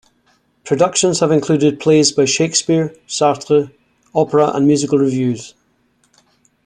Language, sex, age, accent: English, male, 60-69, Scottish English